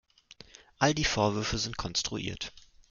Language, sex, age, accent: German, male, 19-29, Deutschland Deutsch